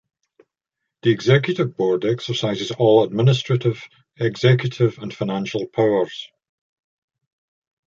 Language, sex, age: English, male, 60-69